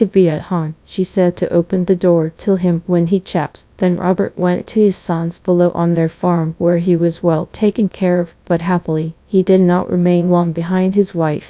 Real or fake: fake